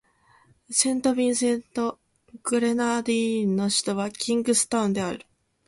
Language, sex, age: Japanese, female, 19-29